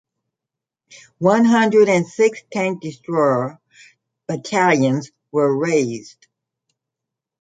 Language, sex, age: English, female, 60-69